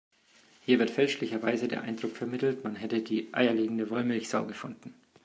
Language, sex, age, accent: German, male, 30-39, Deutschland Deutsch